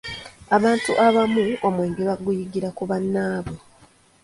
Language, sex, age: Ganda, female, 19-29